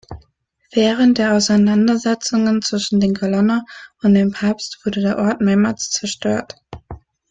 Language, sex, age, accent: German, female, 19-29, Deutschland Deutsch